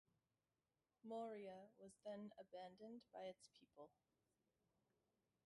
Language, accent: English, United States English